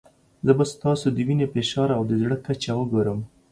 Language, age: Pashto, 19-29